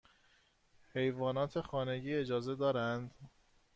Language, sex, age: Persian, male, 30-39